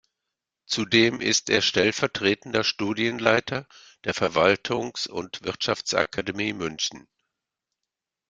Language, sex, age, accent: German, male, 60-69, Deutschland Deutsch